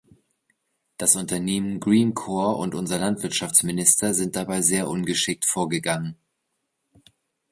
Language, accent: German, Deutschland Deutsch